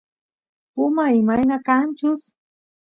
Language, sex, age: Santiago del Estero Quichua, female, 50-59